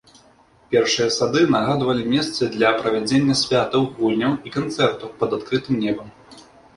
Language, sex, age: Belarusian, male, 19-29